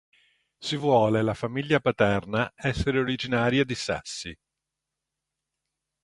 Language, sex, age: Italian, male, 50-59